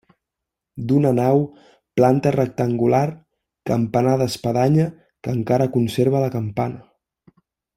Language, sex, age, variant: Catalan, male, 19-29, Central